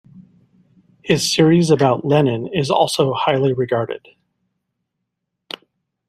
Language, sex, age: English, male, 50-59